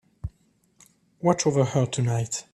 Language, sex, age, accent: English, male, 30-39, England English